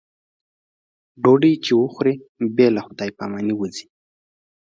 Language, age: Pashto, 19-29